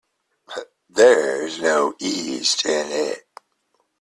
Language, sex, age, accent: English, male, 50-59, England English